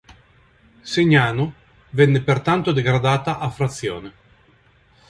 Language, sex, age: Italian, male, 50-59